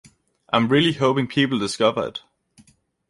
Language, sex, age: English, male, under 19